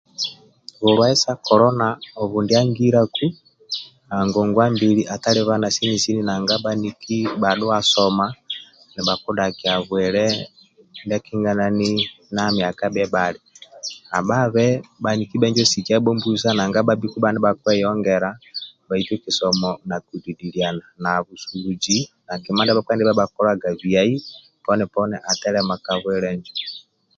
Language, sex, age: Amba (Uganda), male, 50-59